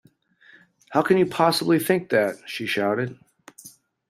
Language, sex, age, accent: English, male, 50-59, United States English